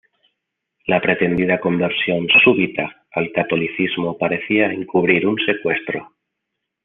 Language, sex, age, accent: Spanish, male, 30-39, España: Centro-Sur peninsular (Madrid, Toledo, Castilla-La Mancha)